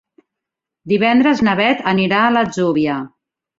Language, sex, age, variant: Catalan, female, 40-49, Central